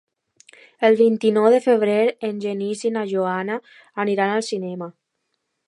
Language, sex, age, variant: Catalan, female, under 19, Alacantí